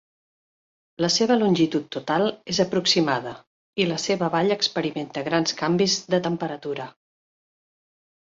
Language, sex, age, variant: Catalan, female, 40-49, Central